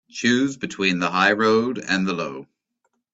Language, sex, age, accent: English, male, 40-49, United States English